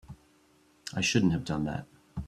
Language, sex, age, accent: English, male, 40-49, United States English